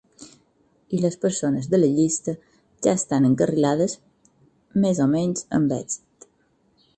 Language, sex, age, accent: Catalan, female, 40-49, mallorquí